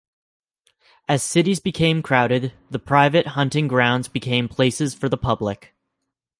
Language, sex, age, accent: English, male, 19-29, Canadian English